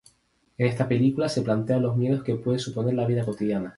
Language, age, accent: Spanish, 19-29, España: Islas Canarias